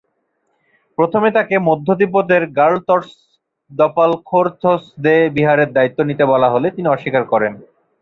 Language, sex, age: Bengali, male, 30-39